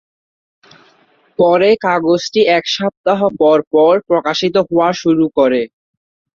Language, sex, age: Bengali, male, 19-29